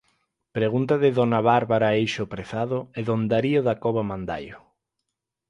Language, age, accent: Galician, 19-29, Normativo (estándar)